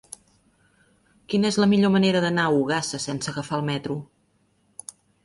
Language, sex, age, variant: Catalan, female, 50-59, Central